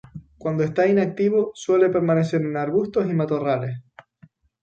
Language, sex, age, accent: Spanish, male, 19-29, España: Islas Canarias